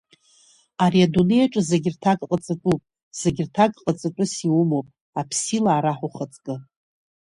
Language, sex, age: Abkhazian, female, 40-49